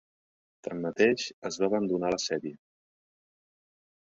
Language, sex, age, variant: Catalan, male, 50-59, Central